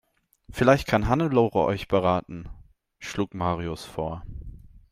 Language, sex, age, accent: German, male, 19-29, Deutschland Deutsch